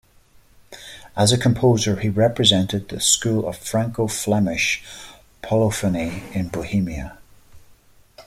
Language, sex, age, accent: English, male, 40-49, Irish English